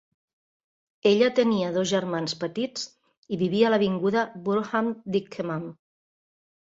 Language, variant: Catalan, Central